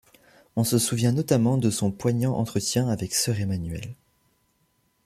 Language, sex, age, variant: French, male, under 19, Français de métropole